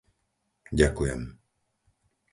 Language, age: Slovak, 50-59